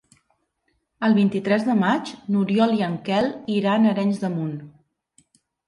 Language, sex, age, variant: Catalan, female, 50-59, Central